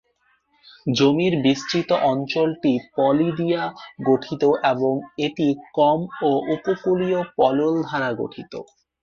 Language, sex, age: Bengali, male, 19-29